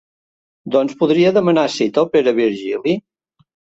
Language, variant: Catalan, Central